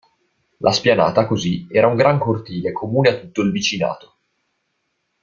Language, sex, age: Italian, male, 19-29